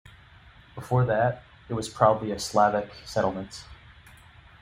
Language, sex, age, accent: English, male, 19-29, United States English